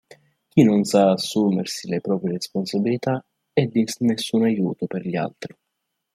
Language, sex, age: Italian, male, 19-29